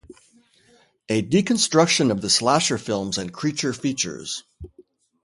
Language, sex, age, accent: English, male, 50-59, United States English